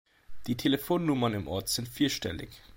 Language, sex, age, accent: German, male, 19-29, Deutschland Deutsch